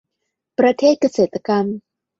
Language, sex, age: Thai, female, 30-39